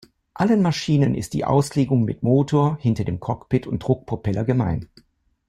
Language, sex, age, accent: German, male, 70-79, Deutschland Deutsch